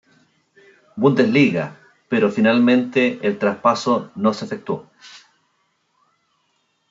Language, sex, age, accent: Spanish, male, 30-39, Chileno: Chile, Cuyo